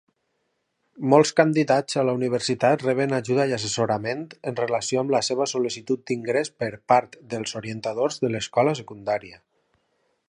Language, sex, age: Catalan, male, 30-39